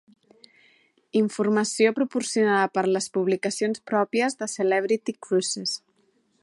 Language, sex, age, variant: Catalan, female, 30-39, Central